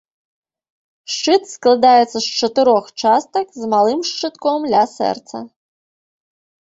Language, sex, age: Belarusian, female, 30-39